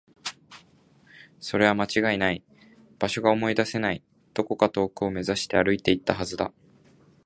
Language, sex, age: Japanese, male, 19-29